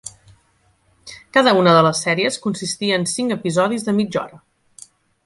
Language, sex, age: Catalan, female, 40-49